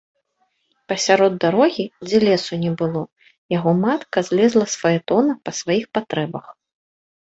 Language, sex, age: Belarusian, female, 30-39